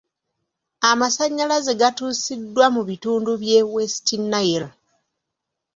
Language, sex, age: Ganda, female, 50-59